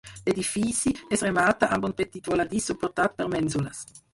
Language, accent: Catalan, aprenent (recent, des d'altres llengües)